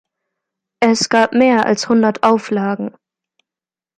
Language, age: German, 19-29